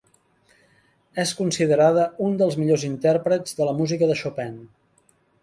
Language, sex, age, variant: Catalan, male, 50-59, Central